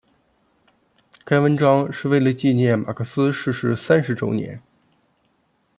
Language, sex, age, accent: Chinese, male, 30-39, 出生地：黑龙江省